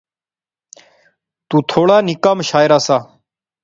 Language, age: Pahari-Potwari, 19-29